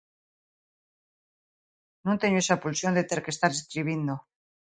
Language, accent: Galician, Atlántico (seseo e gheada)